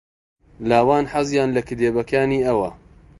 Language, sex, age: Central Kurdish, male, 30-39